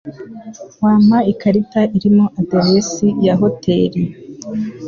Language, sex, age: Kinyarwanda, female, under 19